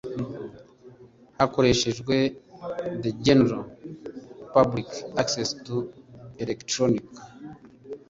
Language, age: Kinyarwanda, 30-39